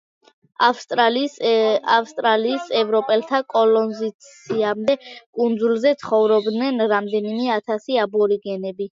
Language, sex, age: Georgian, female, under 19